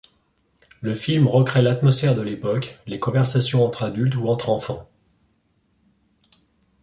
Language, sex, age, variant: French, male, 50-59, Français de métropole